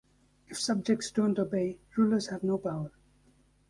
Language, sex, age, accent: English, male, 19-29, United States English